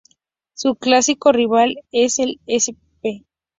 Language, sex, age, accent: Spanish, female, under 19, México